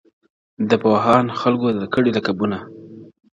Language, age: Pashto, 19-29